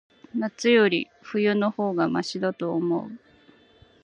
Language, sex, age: Japanese, female, 30-39